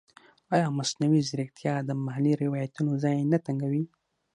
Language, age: Pashto, under 19